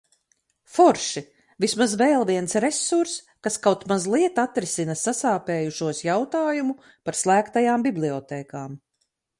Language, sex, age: Latvian, female, 50-59